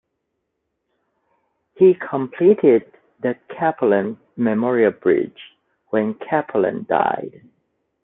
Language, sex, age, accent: English, male, 50-59, United States English